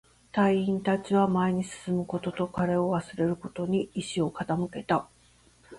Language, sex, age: Japanese, female, 50-59